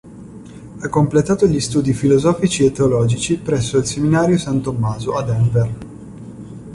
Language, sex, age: Italian, male, 19-29